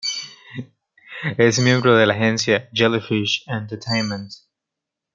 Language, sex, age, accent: Spanish, male, 19-29, América central